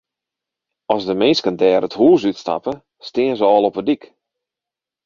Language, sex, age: Western Frisian, male, 40-49